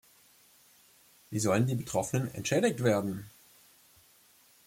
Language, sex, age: German, male, 30-39